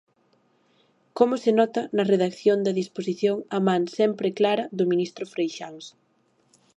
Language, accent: Galician, Oriental (común en zona oriental)